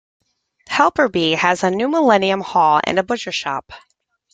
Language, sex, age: English, female, 40-49